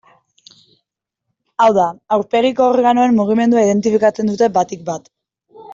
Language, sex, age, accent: Basque, female, 19-29, Mendebalekoa (Araba, Bizkaia, Gipuzkoako mendebaleko herri batzuk)